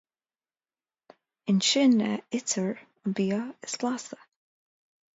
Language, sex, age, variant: Irish, female, 30-39, Gaeilge Chonnacht